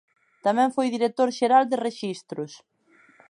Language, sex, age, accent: Galician, female, 19-29, Atlántico (seseo e gheada)